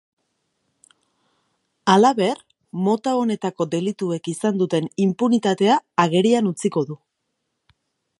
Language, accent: Basque, Erdialdekoa edo Nafarra (Gipuzkoa, Nafarroa)